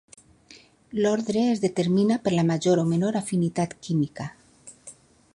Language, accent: Catalan, valencià; valencià meridional